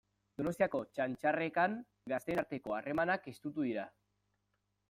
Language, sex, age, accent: Basque, male, 19-29, Mendebalekoa (Araba, Bizkaia, Gipuzkoako mendebaleko herri batzuk)